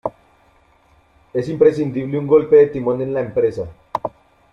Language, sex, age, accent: Spanish, male, 19-29, Andino-Pacífico: Colombia, Perú, Ecuador, oeste de Bolivia y Venezuela andina